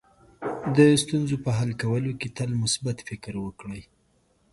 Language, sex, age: Pashto, male, 19-29